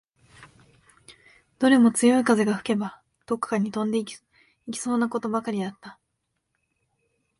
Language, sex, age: Japanese, female, 19-29